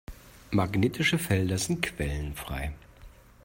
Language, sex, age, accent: German, male, 40-49, Deutschland Deutsch